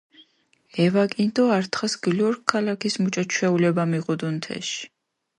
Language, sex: Mingrelian, female